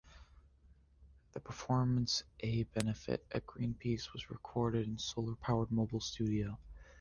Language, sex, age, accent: English, male, under 19, United States English